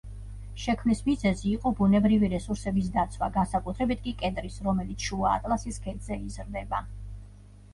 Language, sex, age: Georgian, female, 40-49